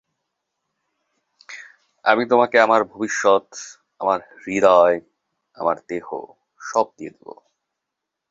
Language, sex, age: Bengali, male, 19-29